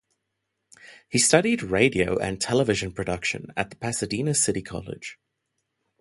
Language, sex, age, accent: English, male, 19-29, Southern African (South Africa, Zimbabwe, Namibia)